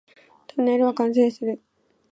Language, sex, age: Japanese, female, under 19